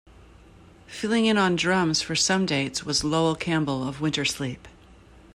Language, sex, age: English, female, 50-59